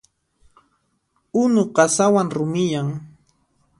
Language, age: Puno Quechua, 19-29